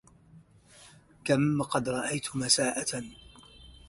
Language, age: Arabic, 50-59